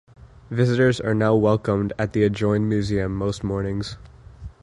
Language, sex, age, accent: English, male, under 19, United States English